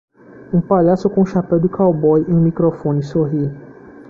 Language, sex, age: Portuguese, male, 30-39